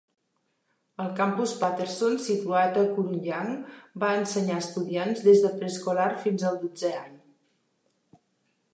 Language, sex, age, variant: Catalan, female, 60-69, Central